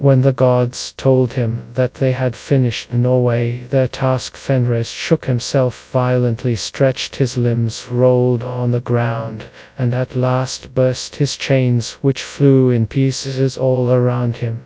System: TTS, FastPitch